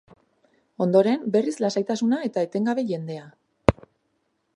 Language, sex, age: Basque, female, 19-29